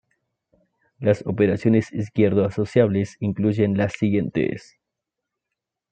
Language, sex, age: Spanish, male, 19-29